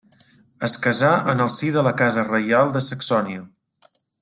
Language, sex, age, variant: Catalan, male, 40-49, Central